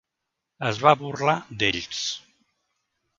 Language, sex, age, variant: Catalan, male, 50-59, Central